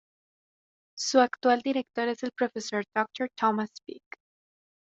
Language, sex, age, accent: Spanish, female, under 19, América central